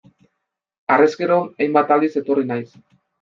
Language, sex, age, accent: Basque, male, 19-29, Mendebalekoa (Araba, Bizkaia, Gipuzkoako mendebaleko herri batzuk)